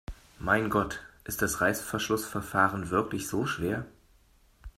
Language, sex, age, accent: German, male, 40-49, Deutschland Deutsch